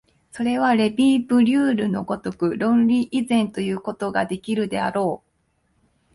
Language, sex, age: Japanese, female, 19-29